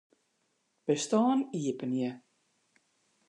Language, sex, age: Western Frisian, female, 60-69